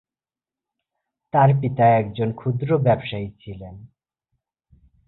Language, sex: Bengali, male